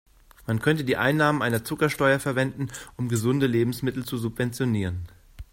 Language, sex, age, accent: German, male, 40-49, Deutschland Deutsch